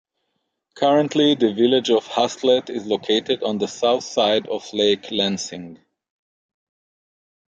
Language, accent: English, United States English